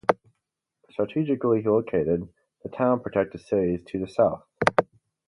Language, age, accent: English, 19-29, United States English